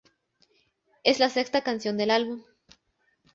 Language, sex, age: Spanish, female, under 19